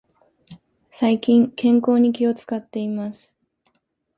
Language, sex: Japanese, female